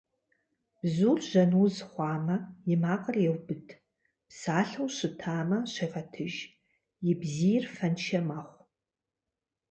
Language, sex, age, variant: Kabardian, female, 40-49, Адыгэбзэ (Къэбэрдей, Кирил, Урысей)